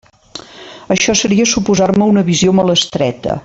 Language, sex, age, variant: Catalan, female, 50-59, Central